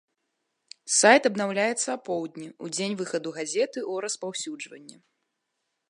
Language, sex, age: Belarusian, female, 19-29